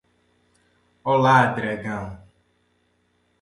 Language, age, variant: Portuguese, 19-29, Portuguese (Portugal)